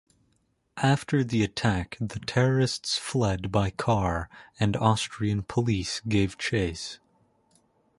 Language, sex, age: English, male, under 19